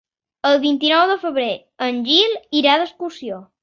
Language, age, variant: Catalan, under 19, Balear